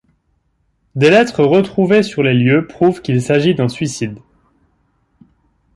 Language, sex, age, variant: French, male, 19-29, Français de métropole